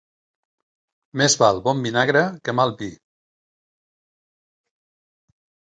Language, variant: Catalan, Central